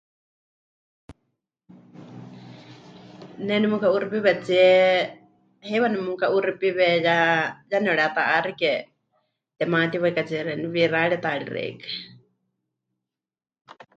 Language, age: Huichol, 30-39